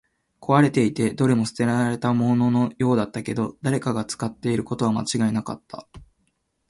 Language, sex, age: Japanese, male, 19-29